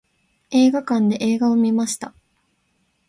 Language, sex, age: Japanese, female, under 19